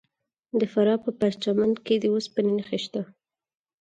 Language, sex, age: Pashto, female, 19-29